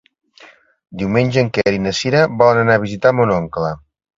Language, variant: Catalan, Central